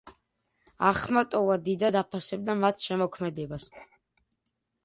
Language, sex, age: Georgian, male, under 19